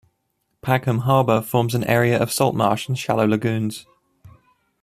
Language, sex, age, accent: English, male, 19-29, England English